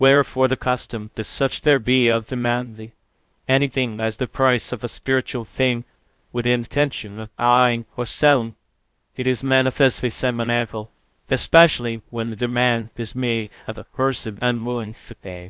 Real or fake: fake